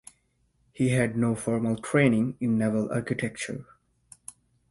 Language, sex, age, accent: English, male, 19-29, United States English